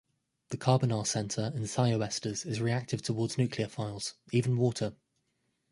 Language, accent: English, England English